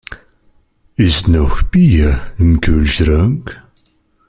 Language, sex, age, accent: German, male, 19-29, Österreichisches Deutsch